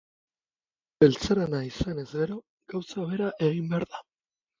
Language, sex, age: Basque, male, 30-39